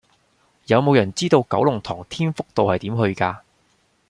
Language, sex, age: Cantonese, male, 19-29